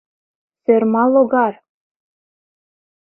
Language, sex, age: Mari, female, 19-29